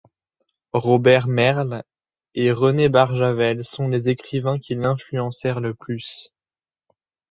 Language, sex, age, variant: French, male, 19-29, Français de métropole